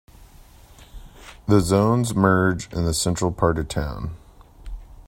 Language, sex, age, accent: English, male, 30-39, United States English